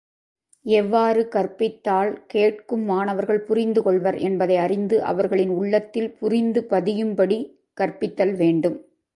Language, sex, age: Tamil, female, 40-49